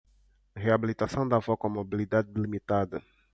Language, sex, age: Portuguese, male, 30-39